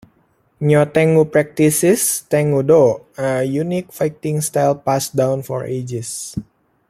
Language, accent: English, United States English